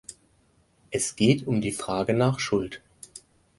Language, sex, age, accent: German, male, 19-29, Deutschland Deutsch